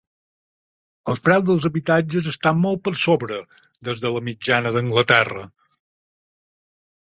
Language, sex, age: Catalan, male, 50-59